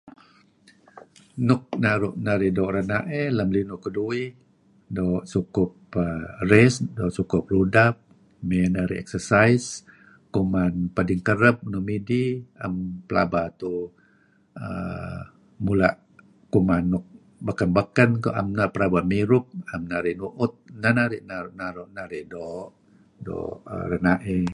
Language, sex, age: Kelabit, male, 70-79